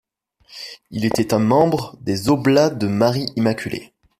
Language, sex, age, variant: French, male, 19-29, Français de métropole